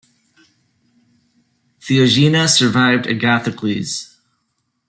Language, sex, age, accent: English, male, 50-59, United States English